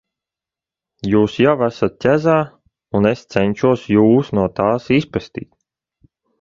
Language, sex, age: Latvian, male, 30-39